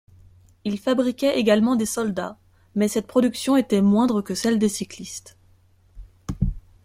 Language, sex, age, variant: French, female, 19-29, Français de métropole